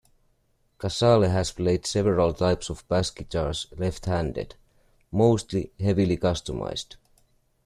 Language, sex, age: English, male, 30-39